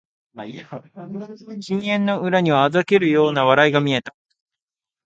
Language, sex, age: Japanese, male, 19-29